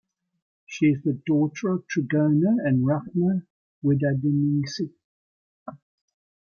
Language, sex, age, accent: English, male, 50-59, Southern African (South Africa, Zimbabwe, Namibia)